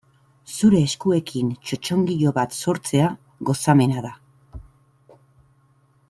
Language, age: Basque, 50-59